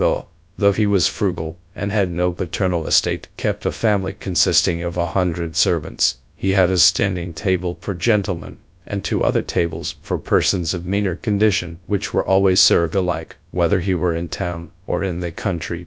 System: TTS, GradTTS